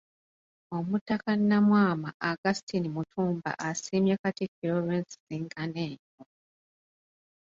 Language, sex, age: Ganda, female, 30-39